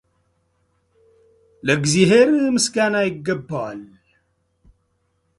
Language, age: Amharic, 30-39